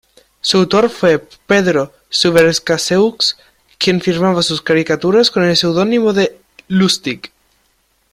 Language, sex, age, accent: Spanish, male, under 19, España: Sur peninsular (Andalucia, Extremadura, Murcia)